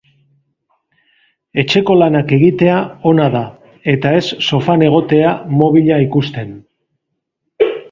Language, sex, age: Basque, male, 50-59